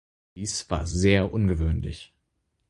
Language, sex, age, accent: German, male, 19-29, Deutschland Deutsch